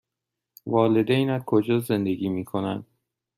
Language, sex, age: Persian, male, 30-39